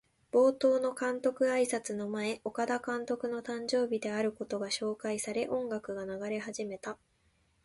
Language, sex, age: Japanese, female, 19-29